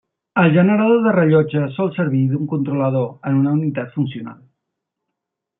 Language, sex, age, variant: Catalan, male, 40-49, Central